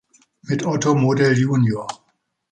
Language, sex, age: German, male, 60-69